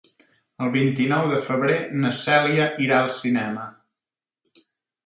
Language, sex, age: Catalan, male, 30-39